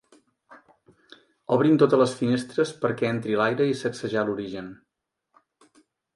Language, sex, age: Catalan, male, 40-49